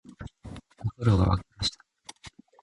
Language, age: Japanese, 19-29